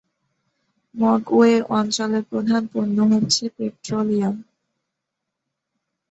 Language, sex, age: Bengali, female, under 19